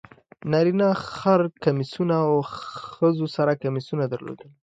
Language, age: Pashto, 19-29